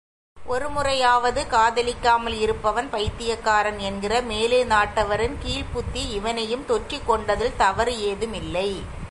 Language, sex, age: Tamil, female, 40-49